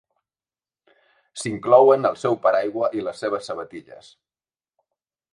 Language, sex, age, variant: Catalan, male, 50-59, Central